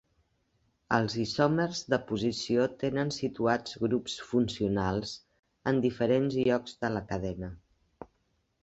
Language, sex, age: Catalan, female, 60-69